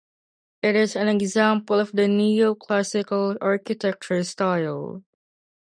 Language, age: English, under 19